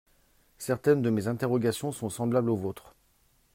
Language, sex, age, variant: French, male, 30-39, Français de métropole